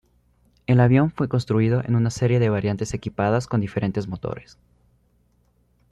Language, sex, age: Spanish, male, under 19